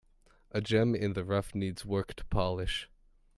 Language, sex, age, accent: English, male, under 19, United States English